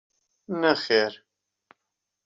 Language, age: Central Kurdish, 19-29